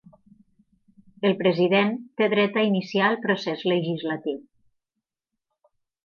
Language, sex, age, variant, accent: Catalan, female, 50-59, Nord-Occidental, Tortosí